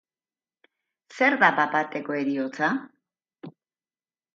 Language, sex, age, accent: Basque, female, 40-49, Mendebalekoa (Araba, Bizkaia, Gipuzkoako mendebaleko herri batzuk)